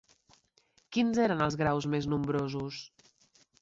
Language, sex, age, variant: Catalan, female, 19-29, Central